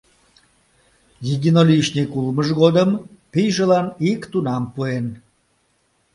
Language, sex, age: Mari, male, 60-69